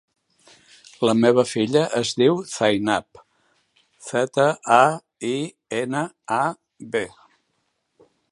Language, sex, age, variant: Catalan, male, 60-69, Central